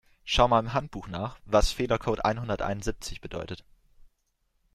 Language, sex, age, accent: German, male, 19-29, Deutschland Deutsch